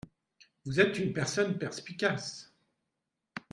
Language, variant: French, Français de métropole